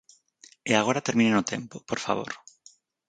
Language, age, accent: Galician, 19-29, Normativo (estándar)